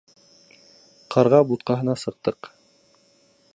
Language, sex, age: Bashkir, male, 19-29